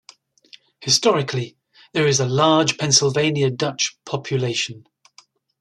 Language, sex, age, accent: English, male, 50-59, England English